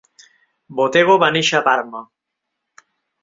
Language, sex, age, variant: Catalan, male, 30-39, Central